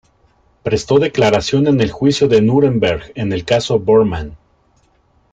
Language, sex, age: Spanish, male, 30-39